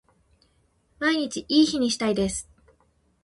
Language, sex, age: Japanese, female, 19-29